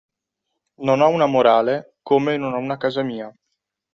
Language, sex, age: Italian, male, 19-29